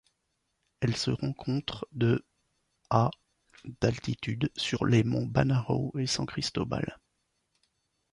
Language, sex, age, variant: French, male, 50-59, Français de métropole